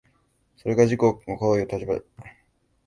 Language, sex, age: Japanese, male, 19-29